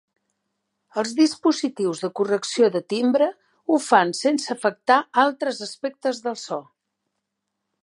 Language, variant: Catalan, Central